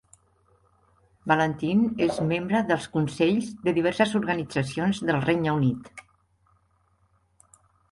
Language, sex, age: Catalan, female, 60-69